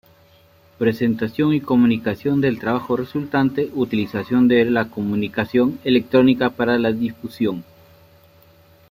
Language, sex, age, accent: Spanish, male, 40-49, Andino-Pacífico: Colombia, Perú, Ecuador, oeste de Bolivia y Venezuela andina